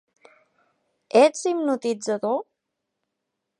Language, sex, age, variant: Catalan, female, 19-29, Balear